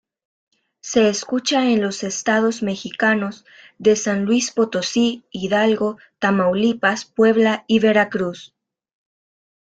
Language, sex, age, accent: Spanish, female, 19-29, América central